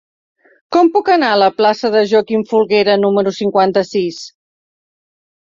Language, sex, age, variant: Catalan, female, 60-69, Central